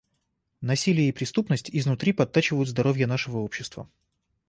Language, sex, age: Russian, male, 30-39